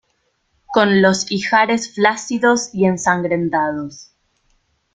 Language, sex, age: Spanish, female, 30-39